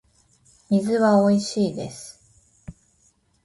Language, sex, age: Japanese, female, 19-29